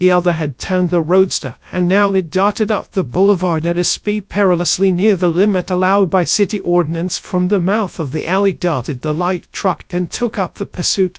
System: TTS, GradTTS